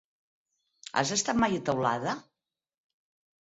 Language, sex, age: Catalan, female, 50-59